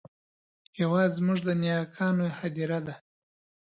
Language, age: Pashto, 30-39